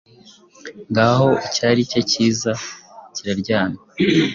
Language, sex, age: Kinyarwanda, male, 19-29